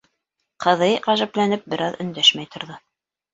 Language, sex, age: Bashkir, female, 40-49